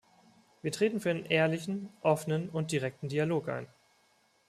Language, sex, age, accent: German, male, 19-29, Deutschland Deutsch